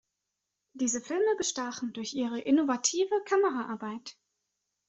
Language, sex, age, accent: German, female, 19-29, Deutschland Deutsch